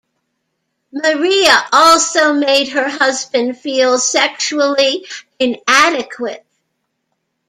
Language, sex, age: English, female, 60-69